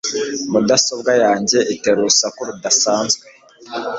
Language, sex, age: Kinyarwanda, male, 19-29